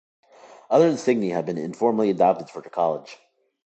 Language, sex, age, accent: English, male, under 19, United States English